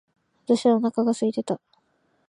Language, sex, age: Japanese, female, 19-29